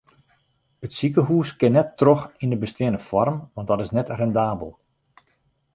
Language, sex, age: Western Frisian, male, 50-59